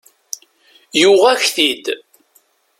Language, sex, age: Kabyle, female, 60-69